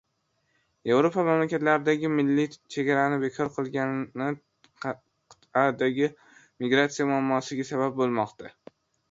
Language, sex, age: Uzbek, male, under 19